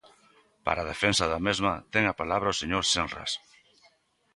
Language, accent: Galician, Normativo (estándar)